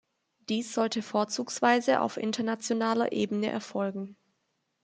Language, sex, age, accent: German, female, 19-29, Deutschland Deutsch